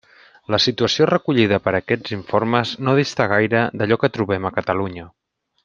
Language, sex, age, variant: Catalan, male, 30-39, Central